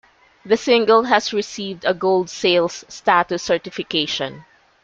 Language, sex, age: English, female, 50-59